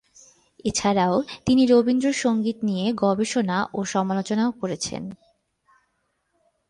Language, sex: Bengali, female